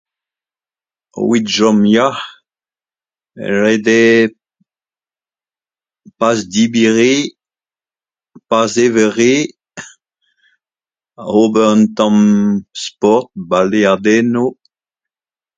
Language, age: Breton, 60-69